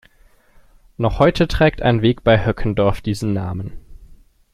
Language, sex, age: German, male, 19-29